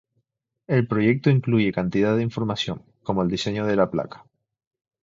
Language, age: Spanish, 19-29